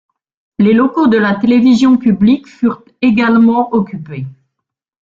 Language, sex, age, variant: French, female, 60-69, Français de métropole